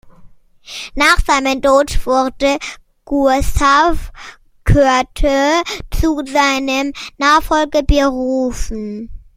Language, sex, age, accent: German, male, 19-29, Deutschland Deutsch